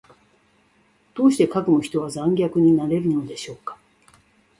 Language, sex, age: Japanese, female, 60-69